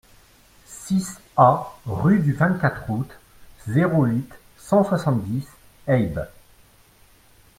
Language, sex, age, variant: French, male, 40-49, Français de métropole